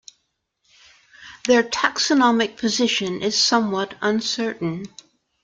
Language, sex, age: English, female, 70-79